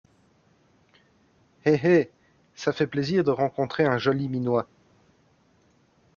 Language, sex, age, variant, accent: French, male, 30-39, Français d'Europe, Français de Belgique